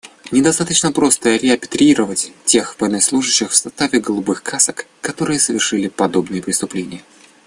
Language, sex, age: Russian, male, 19-29